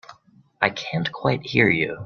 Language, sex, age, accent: English, male, under 19, Canadian English